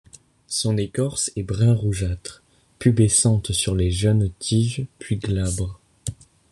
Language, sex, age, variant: French, male, under 19, Français de métropole